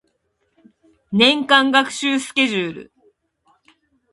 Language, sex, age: Japanese, female, 50-59